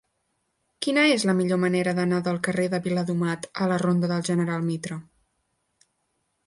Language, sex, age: Catalan, female, 19-29